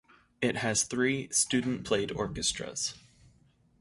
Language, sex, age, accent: English, male, 30-39, United States English